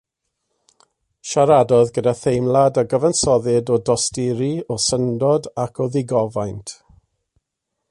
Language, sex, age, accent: Welsh, male, 30-39, Y Deyrnas Unedig Cymraeg